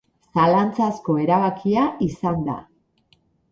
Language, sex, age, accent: Basque, female, 50-59, Mendebalekoa (Araba, Bizkaia, Gipuzkoako mendebaleko herri batzuk)